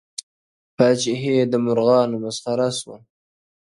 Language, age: Pashto, 19-29